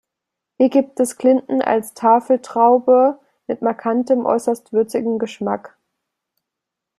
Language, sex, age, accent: German, female, 19-29, Deutschland Deutsch